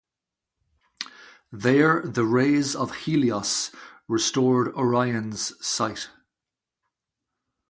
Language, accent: English, Irish English